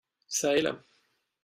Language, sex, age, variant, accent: French, male, 19-29, Français d'Europe, Français de Belgique